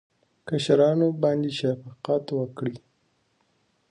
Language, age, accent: Pashto, 19-29, کندهاری لهجه